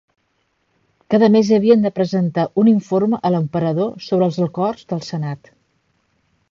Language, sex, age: Catalan, female, 50-59